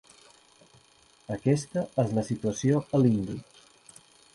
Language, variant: Catalan, Balear